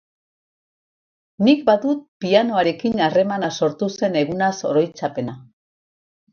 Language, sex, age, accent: Basque, female, 70-79, Mendebalekoa (Araba, Bizkaia, Gipuzkoako mendebaleko herri batzuk)